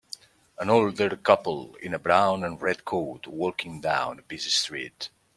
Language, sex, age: English, male, 30-39